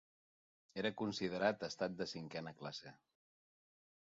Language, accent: Catalan, Neutre